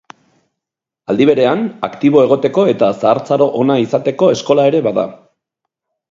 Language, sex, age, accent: Basque, male, 40-49, Erdialdekoa edo Nafarra (Gipuzkoa, Nafarroa)